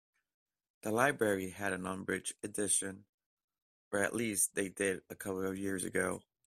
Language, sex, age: English, male, 30-39